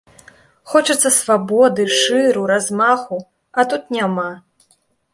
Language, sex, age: Belarusian, female, 19-29